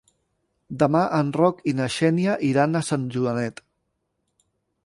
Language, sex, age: Catalan, male, 40-49